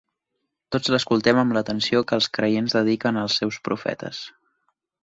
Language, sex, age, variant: Catalan, male, 19-29, Nord-Occidental